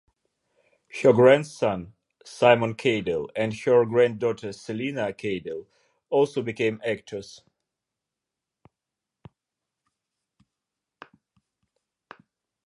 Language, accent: English, Ukrainian